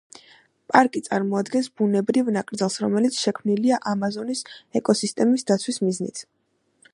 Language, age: Georgian, under 19